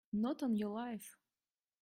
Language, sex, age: English, female, 19-29